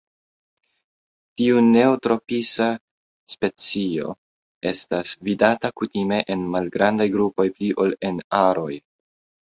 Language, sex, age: Esperanto, male, 19-29